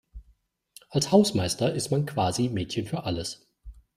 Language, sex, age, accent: German, male, 40-49, Deutschland Deutsch